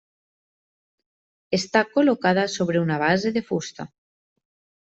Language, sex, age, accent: Catalan, female, 19-29, valencià